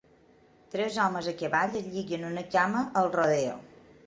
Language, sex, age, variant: Catalan, female, 40-49, Balear